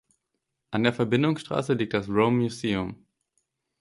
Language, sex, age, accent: German, male, 19-29, Deutschland Deutsch